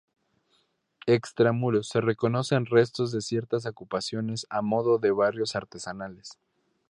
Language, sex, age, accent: Spanish, male, 19-29, México